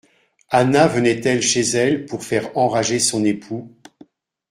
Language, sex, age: French, male, 60-69